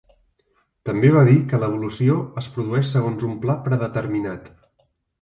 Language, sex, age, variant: Catalan, male, 40-49, Central